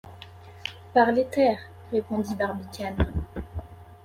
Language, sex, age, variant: French, female, 19-29, Français de métropole